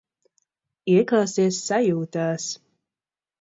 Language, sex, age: Latvian, female, under 19